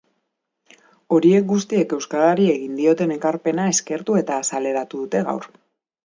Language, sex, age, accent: Basque, female, 30-39, Mendebalekoa (Araba, Bizkaia, Gipuzkoako mendebaleko herri batzuk)